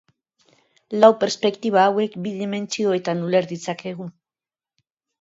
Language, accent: Basque, Mendebalekoa (Araba, Bizkaia, Gipuzkoako mendebaleko herri batzuk)